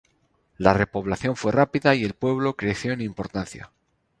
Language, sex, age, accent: Spanish, male, 30-39, España: Norte peninsular (Asturias, Castilla y León, Cantabria, País Vasco, Navarra, Aragón, La Rioja, Guadalajara, Cuenca)